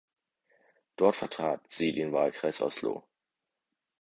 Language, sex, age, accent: German, male, 19-29, Deutschland Deutsch